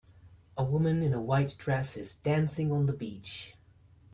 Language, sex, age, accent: English, male, 30-39, United States English